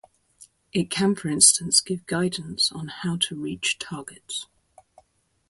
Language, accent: English, England English